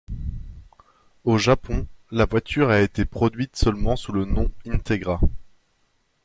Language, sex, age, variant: French, male, 19-29, Français de métropole